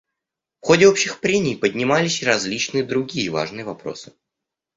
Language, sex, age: Russian, male, under 19